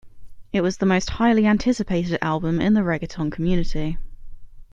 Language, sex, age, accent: English, female, 19-29, England English